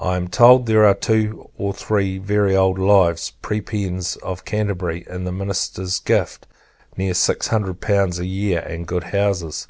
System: none